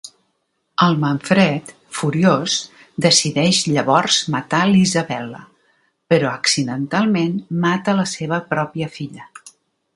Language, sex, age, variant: Catalan, female, 60-69, Central